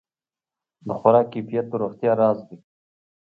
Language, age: Pashto, 40-49